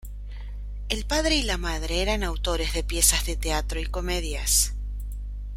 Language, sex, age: Spanish, female, 19-29